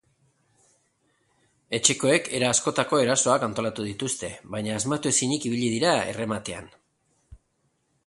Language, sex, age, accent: Basque, male, 50-59, Erdialdekoa edo Nafarra (Gipuzkoa, Nafarroa)